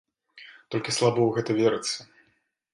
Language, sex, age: Belarusian, male, 19-29